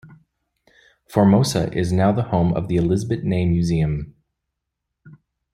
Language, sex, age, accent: English, male, 19-29, United States English